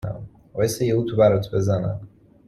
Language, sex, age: Persian, male, 19-29